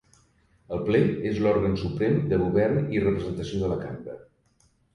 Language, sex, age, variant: Catalan, male, 50-59, Septentrional